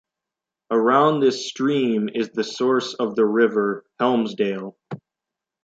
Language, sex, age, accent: English, male, under 19, United States English